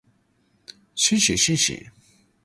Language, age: Cantonese, 19-29